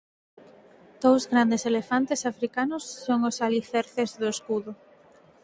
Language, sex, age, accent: Galician, female, 19-29, Normativo (estándar)